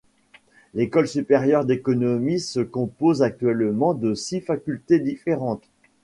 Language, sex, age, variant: French, male, 40-49, Français de métropole